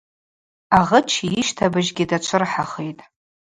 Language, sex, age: Abaza, female, 40-49